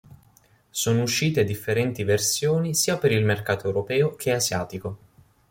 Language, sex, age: Italian, male, 19-29